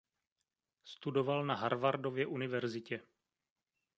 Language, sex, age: Czech, male, 30-39